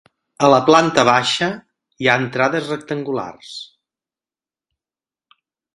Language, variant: Catalan, Central